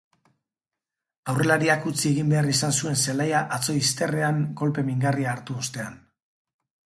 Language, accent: Basque, Mendebalekoa (Araba, Bizkaia, Gipuzkoako mendebaleko herri batzuk)